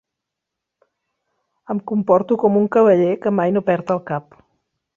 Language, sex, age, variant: Catalan, female, 40-49, Central